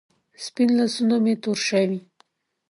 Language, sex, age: Pashto, female, 19-29